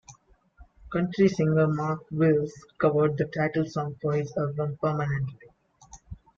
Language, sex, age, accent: English, male, under 19, India and South Asia (India, Pakistan, Sri Lanka)